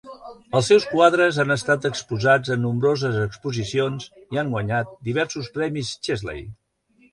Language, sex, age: Catalan, male, 80-89